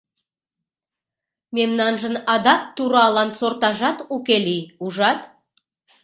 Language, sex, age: Mari, female, 40-49